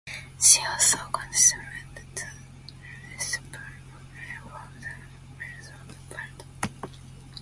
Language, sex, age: English, female, 19-29